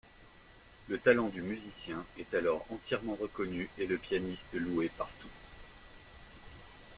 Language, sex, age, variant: French, male, 40-49, Français de métropole